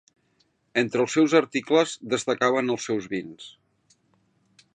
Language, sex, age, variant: Catalan, male, 50-59, Central